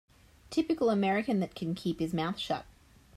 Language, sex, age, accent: English, female, 19-29, Australian English